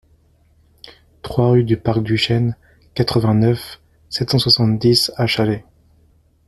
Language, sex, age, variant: French, male, 30-39, Français de métropole